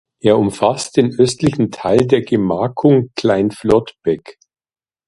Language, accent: German, Deutschland Deutsch